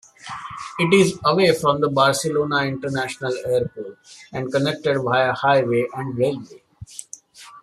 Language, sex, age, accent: English, male, 30-39, India and South Asia (India, Pakistan, Sri Lanka)